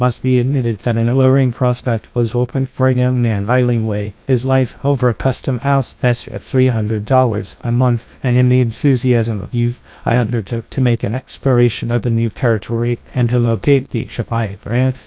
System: TTS, GlowTTS